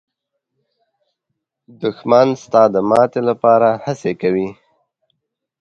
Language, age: Pashto, under 19